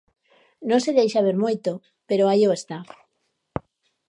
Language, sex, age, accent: Galician, female, 40-49, Oriental (común en zona oriental)